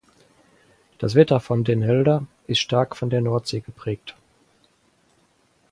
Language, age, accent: German, 60-69, Deutschland Deutsch